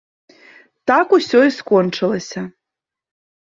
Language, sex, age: Belarusian, female, 30-39